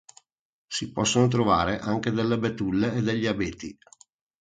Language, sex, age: Italian, male, 40-49